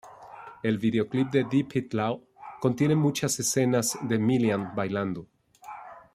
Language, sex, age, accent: Spanish, male, 40-49, México